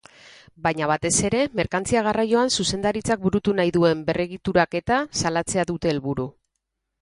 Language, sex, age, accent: Basque, female, 40-49, Mendebalekoa (Araba, Bizkaia, Gipuzkoako mendebaleko herri batzuk)